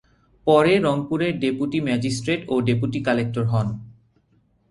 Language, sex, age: Bengali, male, 19-29